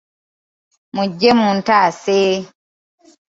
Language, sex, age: Ganda, female, 19-29